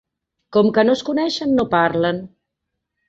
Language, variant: Catalan, Central